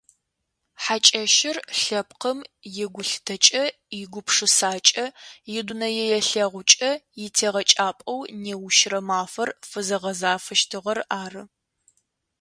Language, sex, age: Adyghe, female, 19-29